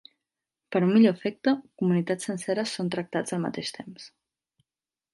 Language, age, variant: Catalan, 19-29, Central